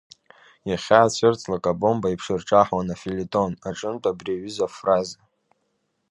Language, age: Abkhazian, under 19